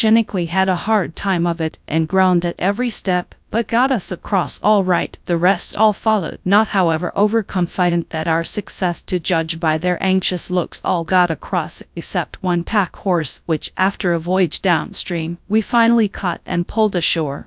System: TTS, GradTTS